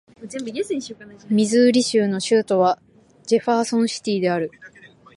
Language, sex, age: Japanese, female, under 19